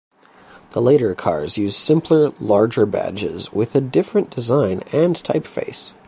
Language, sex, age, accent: English, male, 19-29, Canadian English